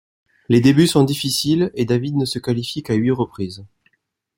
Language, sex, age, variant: French, male, 30-39, Français de métropole